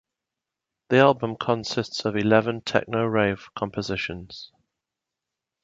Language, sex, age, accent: English, male, 40-49, England English